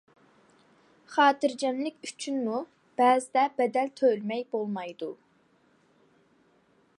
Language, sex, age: Uyghur, female, under 19